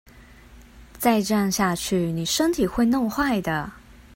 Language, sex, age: Chinese, female, 30-39